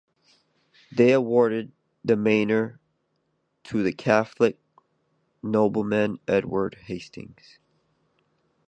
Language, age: English, 19-29